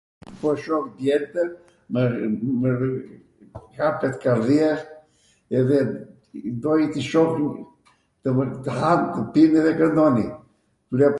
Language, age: Arvanitika Albanian, 70-79